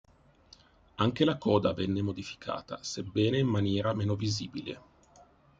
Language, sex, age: Italian, male, 50-59